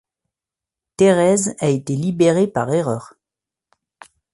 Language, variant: French, Français de métropole